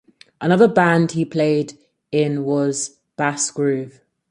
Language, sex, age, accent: English, female, 19-29, England English